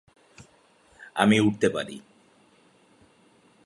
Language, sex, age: Bengali, male, 30-39